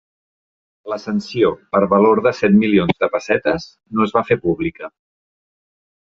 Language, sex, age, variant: Catalan, male, 40-49, Central